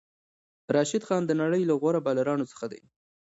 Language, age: Pashto, 19-29